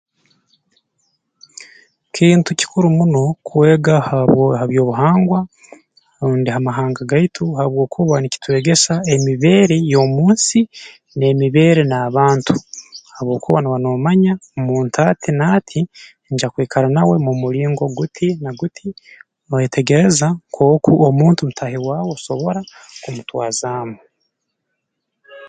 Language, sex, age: Tooro, male, 19-29